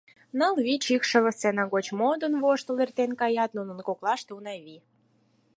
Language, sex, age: Mari, female, 19-29